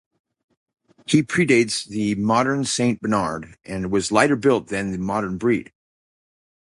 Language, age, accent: English, 40-49, United States English